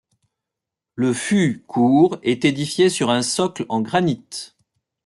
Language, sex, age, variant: French, male, 50-59, Français de métropole